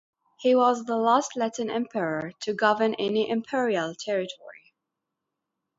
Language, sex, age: English, female, 30-39